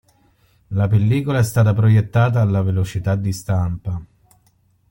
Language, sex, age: Italian, male, 40-49